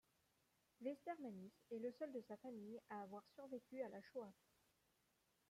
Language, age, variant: French, 19-29, Français de métropole